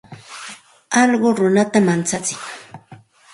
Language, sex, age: Santa Ana de Tusi Pasco Quechua, female, 40-49